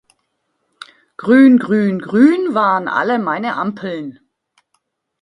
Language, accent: German, Deutschland Deutsch